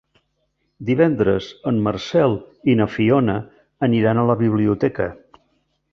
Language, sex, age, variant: Catalan, male, 60-69, Central